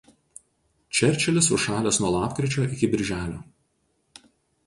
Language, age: Lithuanian, 40-49